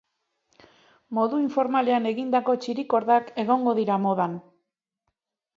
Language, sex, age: Basque, female, 40-49